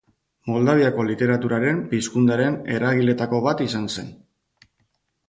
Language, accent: Basque, Mendebalekoa (Araba, Bizkaia, Gipuzkoako mendebaleko herri batzuk)